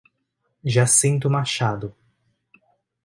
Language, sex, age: Portuguese, male, 19-29